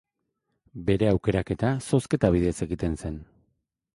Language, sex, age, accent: Basque, male, 40-49, Erdialdekoa edo Nafarra (Gipuzkoa, Nafarroa)